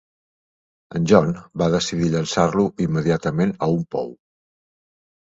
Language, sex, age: Catalan, male, 50-59